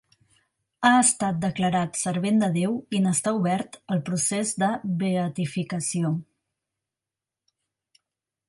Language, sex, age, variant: Catalan, female, 40-49, Central